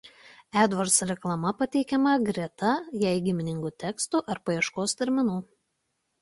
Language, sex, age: Lithuanian, female, 30-39